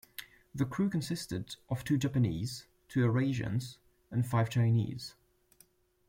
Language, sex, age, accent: English, male, 19-29, England English